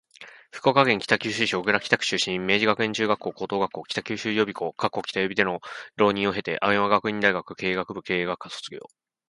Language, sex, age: Japanese, male, 19-29